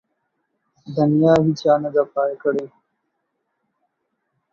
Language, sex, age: Pashto, male, 19-29